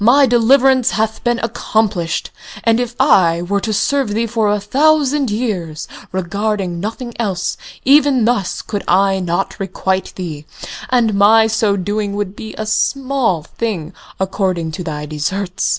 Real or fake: real